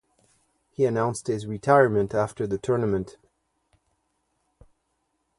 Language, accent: English, Canadian English